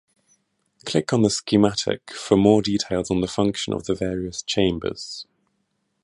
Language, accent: English, England English